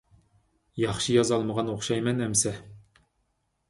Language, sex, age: Uyghur, male, 30-39